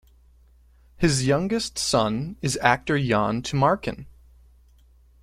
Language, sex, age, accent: English, male, 19-29, United States English